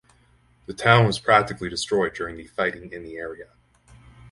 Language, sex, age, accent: English, male, 19-29, Canadian English